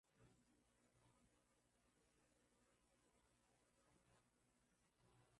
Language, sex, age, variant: Swahili, male, 30-39, Kiswahili Sanifu (EA)